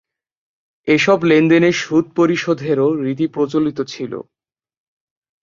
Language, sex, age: Bengali, male, 19-29